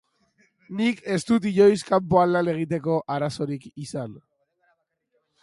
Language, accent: Basque, Mendebalekoa (Araba, Bizkaia, Gipuzkoako mendebaleko herri batzuk)